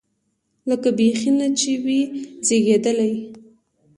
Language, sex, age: Pashto, female, 19-29